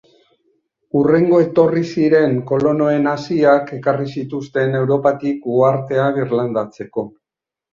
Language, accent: Basque, Mendebalekoa (Araba, Bizkaia, Gipuzkoako mendebaleko herri batzuk)